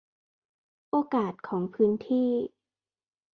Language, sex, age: Thai, female, 19-29